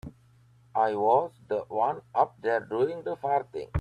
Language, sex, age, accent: English, male, 30-39, England English